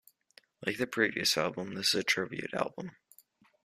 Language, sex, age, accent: English, male, under 19, United States English